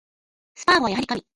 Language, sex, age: Japanese, female, 30-39